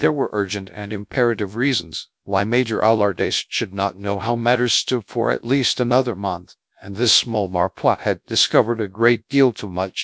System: TTS, GradTTS